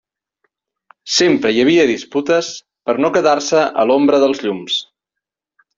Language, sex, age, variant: Catalan, male, 40-49, Central